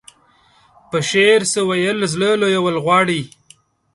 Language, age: Pashto, 19-29